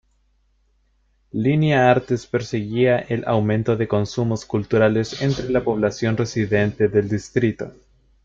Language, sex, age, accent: Spanish, male, 19-29, España: Centro-Sur peninsular (Madrid, Toledo, Castilla-La Mancha)